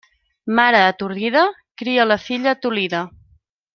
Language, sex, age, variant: Catalan, female, 30-39, Central